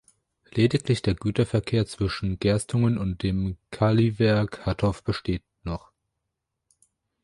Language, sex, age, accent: German, male, under 19, Deutschland Deutsch